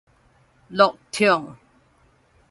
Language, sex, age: Min Nan Chinese, female, 40-49